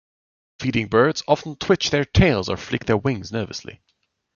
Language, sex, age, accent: English, male, 19-29, England English